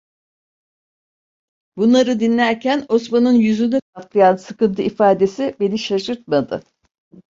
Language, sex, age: Turkish, female, 70-79